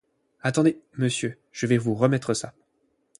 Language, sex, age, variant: French, male, 19-29, Français de métropole